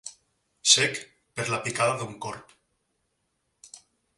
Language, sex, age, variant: Catalan, male, 19-29, Nord-Occidental